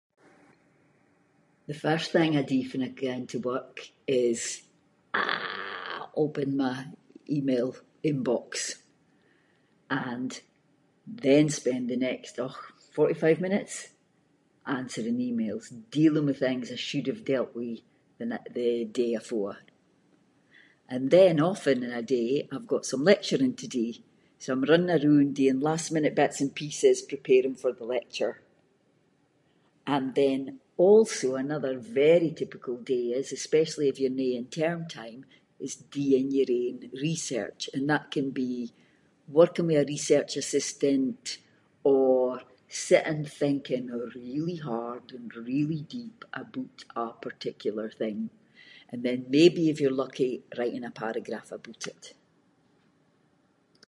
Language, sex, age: Scots, female, 50-59